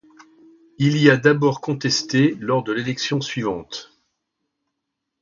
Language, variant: French, Français de métropole